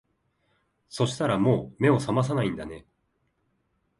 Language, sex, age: Japanese, male, 19-29